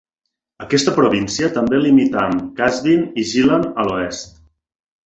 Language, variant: Catalan, Nord-Occidental